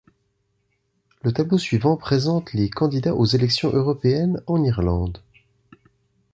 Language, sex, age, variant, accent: French, male, 40-49, Français d'Europe, Français de Suisse